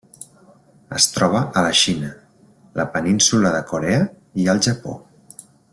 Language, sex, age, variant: Catalan, male, 40-49, Central